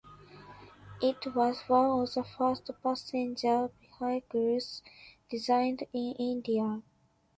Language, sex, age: English, female, 19-29